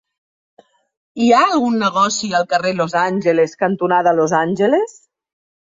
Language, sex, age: Catalan, female, 30-39